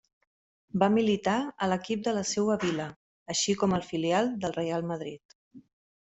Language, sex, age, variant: Catalan, female, 30-39, Central